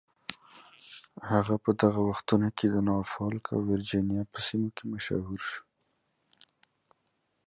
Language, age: English, 19-29